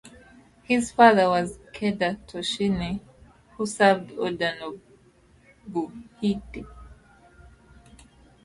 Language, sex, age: English, female, 19-29